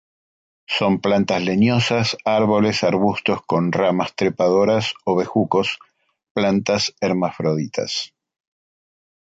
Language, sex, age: Spanish, male, 50-59